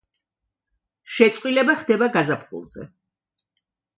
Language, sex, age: Georgian, female, 60-69